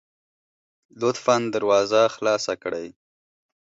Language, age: Pashto, 19-29